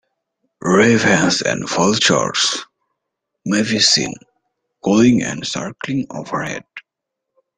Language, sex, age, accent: English, male, 19-29, United States English